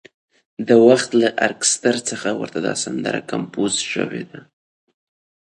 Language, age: Pashto, 19-29